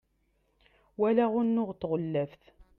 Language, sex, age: Kabyle, female, 19-29